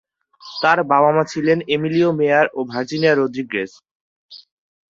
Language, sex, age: Bengali, male, 19-29